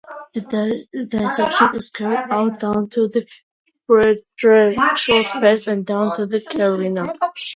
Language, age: English, under 19